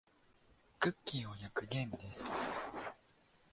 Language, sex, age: Japanese, male, 19-29